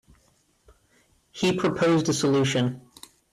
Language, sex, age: English, male, 30-39